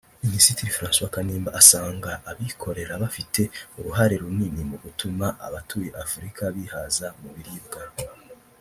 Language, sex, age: Kinyarwanda, female, 30-39